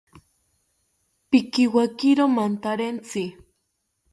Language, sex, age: South Ucayali Ashéninka, female, under 19